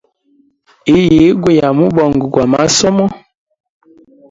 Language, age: Hemba, 30-39